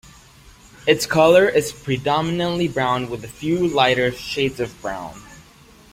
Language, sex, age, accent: English, male, 19-29, United States English